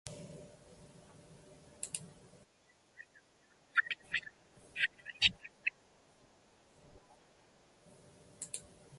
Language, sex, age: English, female, 30-39